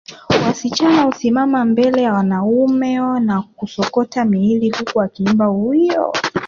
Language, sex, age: Swahili, female, 19-29